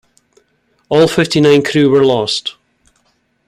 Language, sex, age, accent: English, male, 60-69, Scottish English